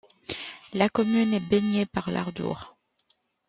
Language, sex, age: French, male, 40-49